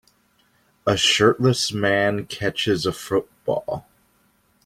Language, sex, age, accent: English, male, 30-39, United States English